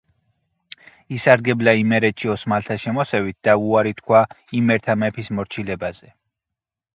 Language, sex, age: Georgian, male, 30-39